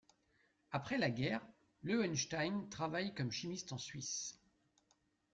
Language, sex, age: French, male, 40-49